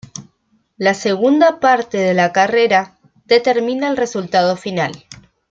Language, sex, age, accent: Spanish, female, 30-39, Rioplatense: Argentina, Uruguay, este de Bolivia, Paraguay